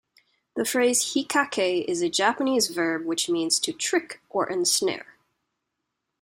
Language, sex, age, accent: English, female, 19-29, Canadian English